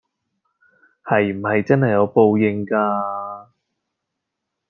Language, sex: Cantonese, male